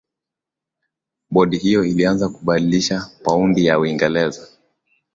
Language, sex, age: Swahili, male, 19-29